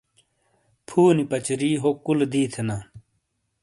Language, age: Shina, 30-39